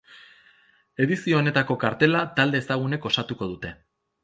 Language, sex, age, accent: Basque, male, 30-39, Erdialdekoa edo Nafarra (Gipuzkoa, Nafarroa)